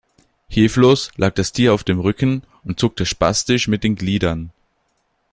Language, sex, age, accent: German, male, 19-29, Österreichisches Deutsch